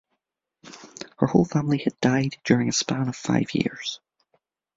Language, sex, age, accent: English, male, 30-39, Irish English